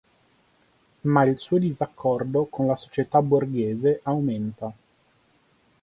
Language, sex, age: Italian, male, 30-39